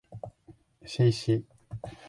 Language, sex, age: Japanese, male, 19-29